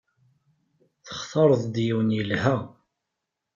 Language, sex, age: Kabyle, male, 19-29